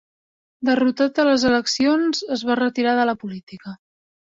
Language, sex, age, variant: Catalan, female, 19-29, Central